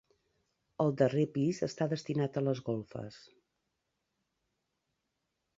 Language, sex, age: Catalan, female, 50-59